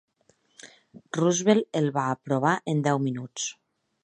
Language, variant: Catalan, Nord-Occidental